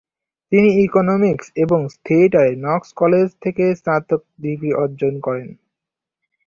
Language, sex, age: Bengali, male, under 19